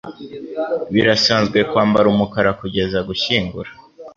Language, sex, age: Kinyarwanda, male, under 19